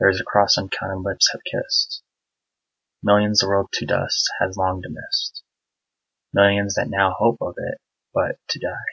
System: none